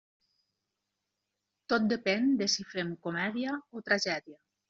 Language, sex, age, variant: Catalan, female, 50-59, Nord-Occidental